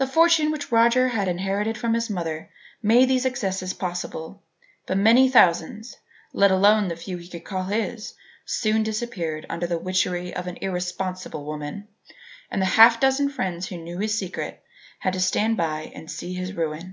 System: none